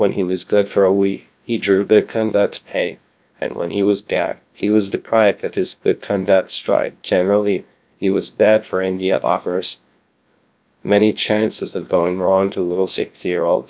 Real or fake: fake